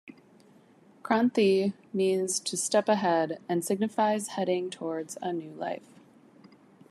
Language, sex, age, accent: English, female, 30-39, United States English